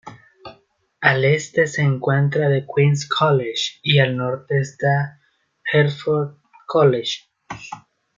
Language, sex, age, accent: Spanish, male, 19-29, América central